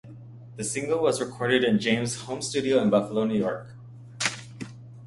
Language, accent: English, United States English